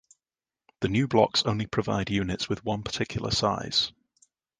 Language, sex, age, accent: English, male, 30-39, England English